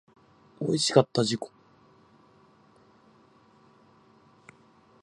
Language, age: Japanese, 19-29